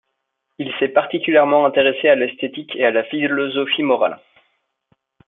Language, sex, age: French, male, 30-39